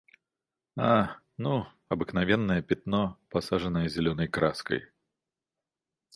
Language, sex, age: Russian, male, 30-39